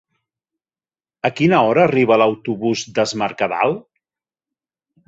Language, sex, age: Catalan, male, 40-49